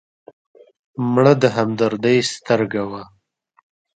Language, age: Pashto, 19-29